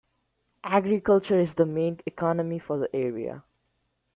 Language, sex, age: English, male, 19-29